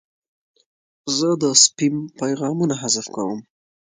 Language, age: Pashto, under 19